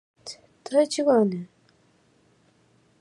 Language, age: English, under 19